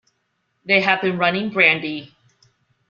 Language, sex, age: English, female, 40-49